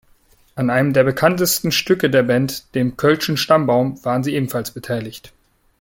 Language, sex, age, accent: German, male, 19-29, Deutschland Deutsch